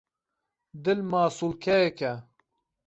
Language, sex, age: Kurdish, male, 30-39